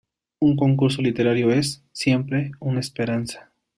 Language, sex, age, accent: Spanish, male, 19-29, México